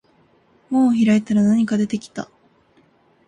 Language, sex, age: Japanese, female, 19-29